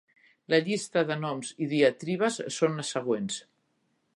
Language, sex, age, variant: Catalan, female, 50-59, Central